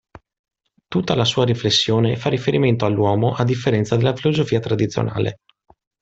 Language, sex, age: Italian, male, 30-39